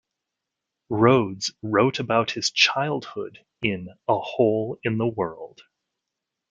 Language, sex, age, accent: English, male, 30-39, United States English